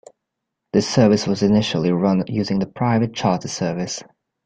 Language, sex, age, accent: English, male, under 19, United States English